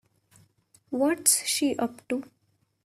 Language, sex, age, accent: English, female, 19-29, India and South Asia (India, Pakistan, Sri Lanka)